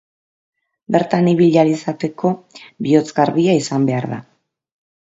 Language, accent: Basque, Mendebalekoa (Araba, Bizkaia, Gipuzkoako mendebaleko herri batzuk)